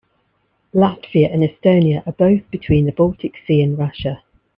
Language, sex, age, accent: English, female, 50-59, England English